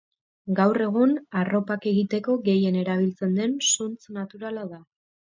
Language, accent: Basque, Mendebalekoa (Araba, Bizkaia, Gipuzkoako mendebaleko herri batzuk)